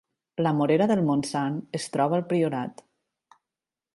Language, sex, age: Catalan, female, 40-49